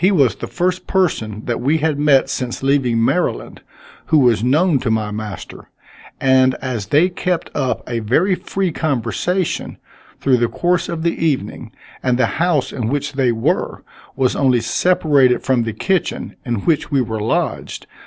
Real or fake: real